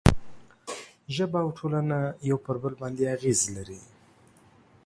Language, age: Pashto, 30-39